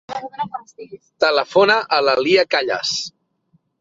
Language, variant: Catalan, Central